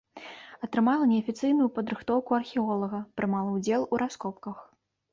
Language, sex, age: Belarusian, female, 19-29